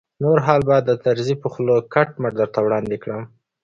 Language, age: Pashto, 19-29